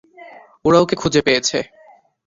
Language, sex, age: Bengali, male, under 19